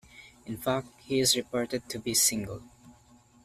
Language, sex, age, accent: English, male, under 19, Filipino